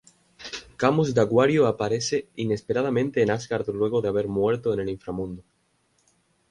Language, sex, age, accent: Spanish, male, 19-29, España: Islas Canarias